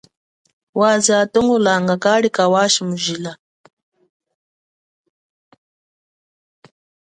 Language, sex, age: Chokwe, female, 40-49